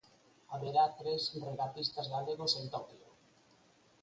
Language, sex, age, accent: Galician, male, 50-59, Normativo (estándar)